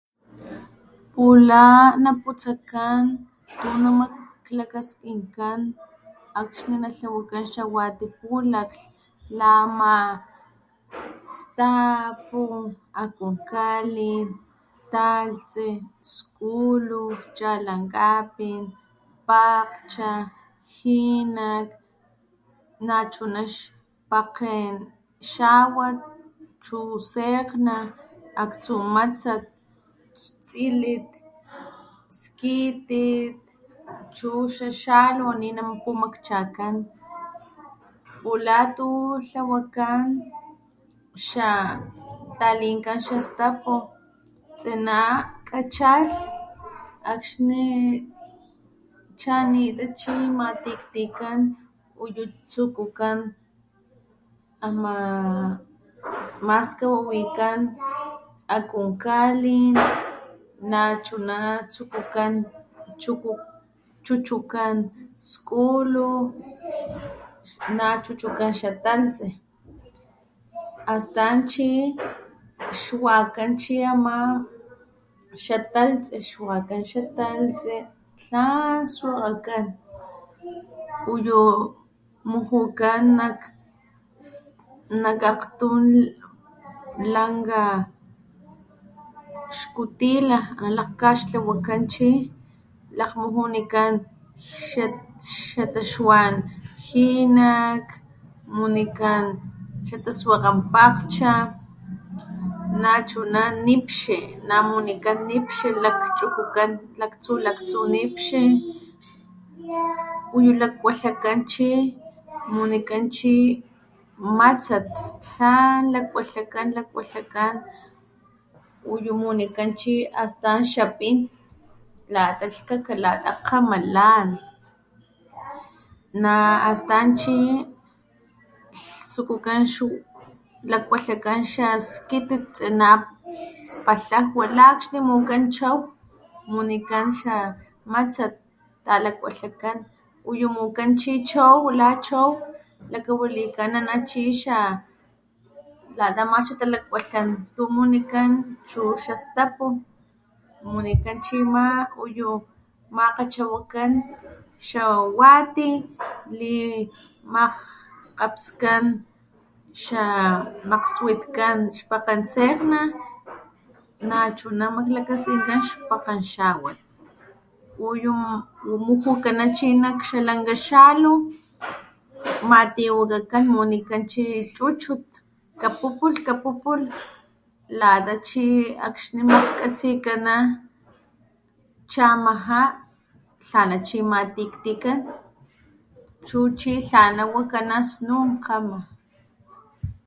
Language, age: Papantla Totonac, 30-39